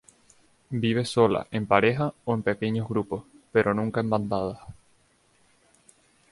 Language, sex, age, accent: Spanish, male, 19-29, España: Islas Canarias